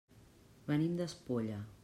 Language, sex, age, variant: Catalan, female, 40-49, Central